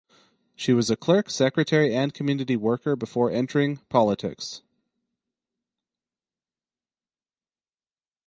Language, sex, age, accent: English, male, 30-39, United States English